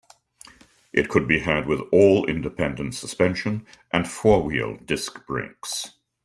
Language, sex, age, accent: English, male, 60-69, Canadian English